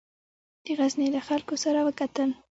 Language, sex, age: Pashto, female, 19-29